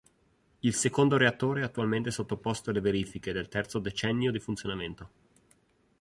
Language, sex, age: Italian, male, 30-39